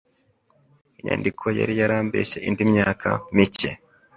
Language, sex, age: Kinyarwanda, male, 19-29